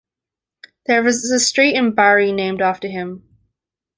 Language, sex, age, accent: English, female, 19-29, Australian English